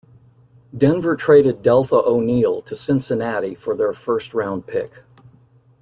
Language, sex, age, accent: English, male, 60-69, United States English